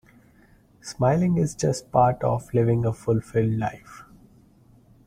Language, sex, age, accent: English, male, 30-39, India and South Asia (India, Pakistan, Sri Lanka)